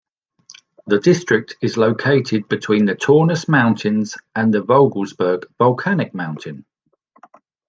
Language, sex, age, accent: English, male, 40-49, England English